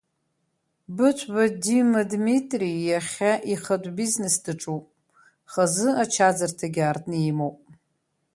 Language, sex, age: Abkhazian, female, 50-59